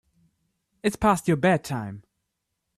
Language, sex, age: English, male, 19-29